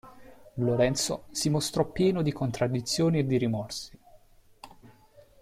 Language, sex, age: Italian, male, 19-29